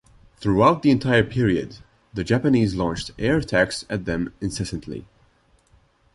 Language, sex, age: English, male, 19-29